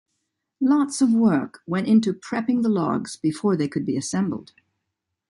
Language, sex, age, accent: English, female, 70-79, United States English